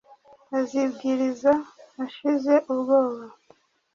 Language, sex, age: Kinyarwanda, female, 30-39